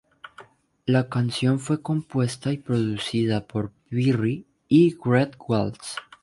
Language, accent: Spanish, Caribe: Cuba, Venezuela, Puerto Rico, República Dominicana, Panamá, Colombia caribeña, México caribeño, Costa del golfo de México